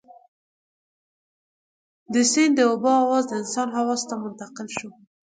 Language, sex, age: Pashto, female, 19-29